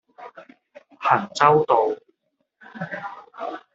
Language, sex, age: Cantonese, male, 19-29